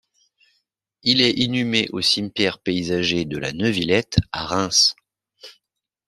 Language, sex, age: French, male, 40-49